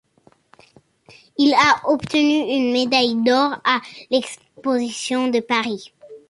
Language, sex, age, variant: French, male, under 19, Français de métropole